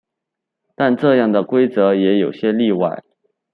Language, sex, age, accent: Chinese, male, 19-29, 出生地：四川省